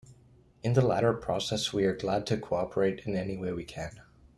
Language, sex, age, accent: English, male, 19-29, Canadian English